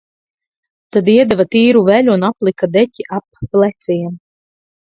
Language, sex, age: Latvian, female, 30-39